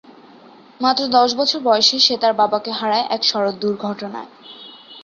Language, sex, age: Bengali, female, under 19